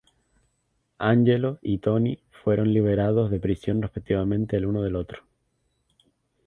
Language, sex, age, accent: Spanish, male, 19-29, España: Islas Canarias